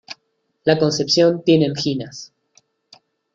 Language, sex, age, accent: Spanish, male, 40-49, Rioplatense: Argentina, Uruguay, este de Bolivia, Paraguay